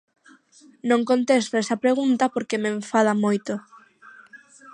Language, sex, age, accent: Galician, female, under 19, Atlántico (seseo e gheada); Normativo (estándar)